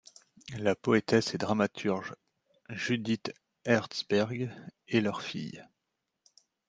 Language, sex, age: French, male, 30-39